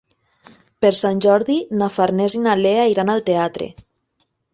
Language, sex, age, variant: Catalan, female, 19-29, Nord-Occidental